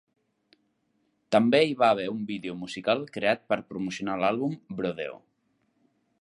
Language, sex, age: Catalan, male, 19-29